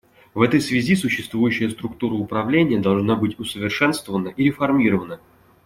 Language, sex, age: Russian, male, 30-39